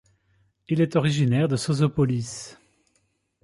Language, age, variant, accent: French, 30-39, Français d'Europe, Français de Belgique